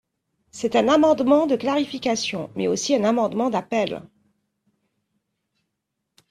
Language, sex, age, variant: French, female, 40-49, Français de métropole